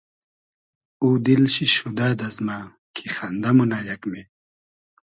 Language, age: Hazaragi, 30-39